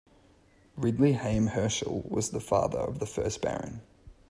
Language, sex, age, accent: English, male, 19-29, Australian English